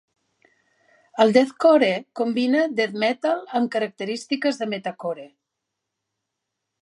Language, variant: Catalan, Central